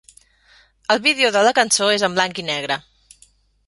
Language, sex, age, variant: Catalan, female, 40-49, Central